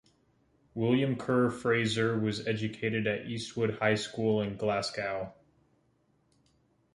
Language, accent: English, United States English